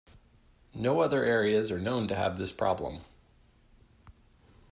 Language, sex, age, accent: English, male, 40-49, United States English